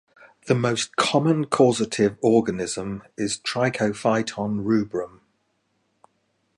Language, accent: English, England English